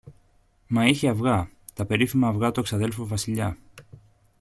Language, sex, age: Greek, male, 30-39